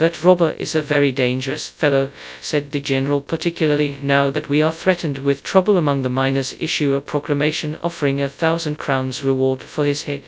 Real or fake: fake